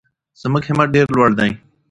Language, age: Pashto, 19-29